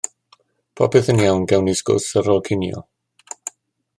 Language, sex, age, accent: Welsh, male, 60-69, Y Deyrnas Unedig Cymraeg